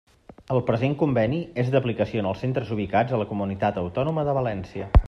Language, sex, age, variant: Catalan, male, 30-39, Central